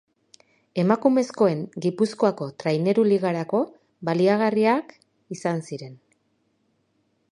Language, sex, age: Basque, female, 40-49